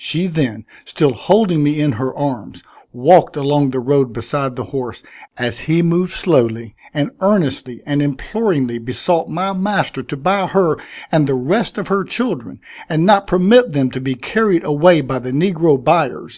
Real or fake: real